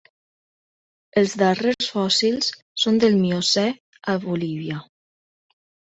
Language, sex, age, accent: Catalan, female, 19-29, valencià